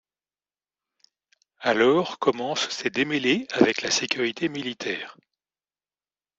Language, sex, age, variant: French, male, 50-59, Français de métropole